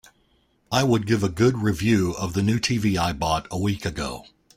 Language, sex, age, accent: English, male, 40-49, United States English